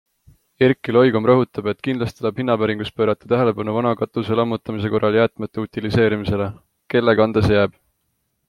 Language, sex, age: Estonian, male, 19-29